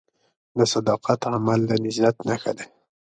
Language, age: Pashto, 19-29